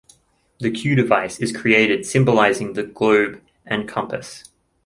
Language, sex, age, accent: English, male, 19-29, Australian English